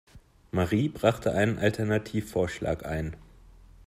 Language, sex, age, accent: German, male, 19-29, Deutschland Deutsch